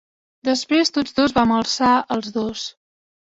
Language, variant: Catalan, Central